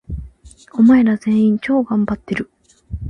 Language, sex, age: Japanese, female, 19-29